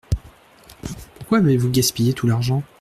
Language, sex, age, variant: French, male, 30-39, Français de métropole